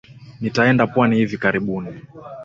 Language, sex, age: Swahili, male, 19-29